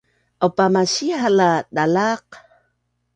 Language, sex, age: Bunun, female, 60-69